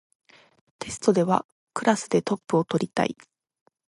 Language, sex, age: Japanese, female, 19-29